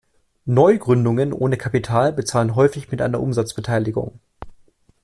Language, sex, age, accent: German, male, 19-29, Deutschland Deutsch